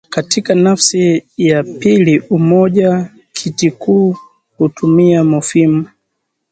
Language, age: Swahili, 19-29